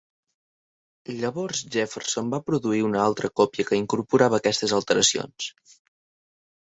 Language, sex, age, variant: Catalan, male, under 19, Septentrional